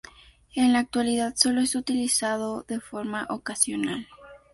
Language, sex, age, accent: Spanish, female, 19-29, México